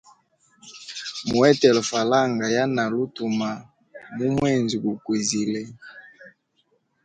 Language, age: Hemba, 19-29